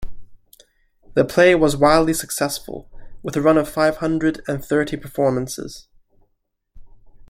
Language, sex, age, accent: English, male, 19-29, United States English